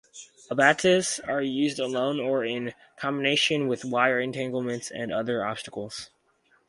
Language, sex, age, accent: English, male, under 19, United States English